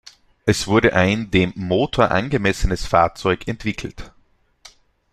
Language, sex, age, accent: German, male, 19-29, Österreichisches Deutsch